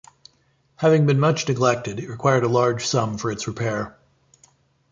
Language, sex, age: English, male, 40-49